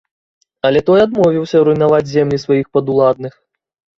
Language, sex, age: Belarusian, male, 30-39